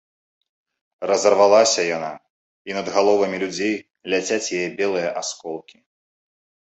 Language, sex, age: Belarusian, male, 30-39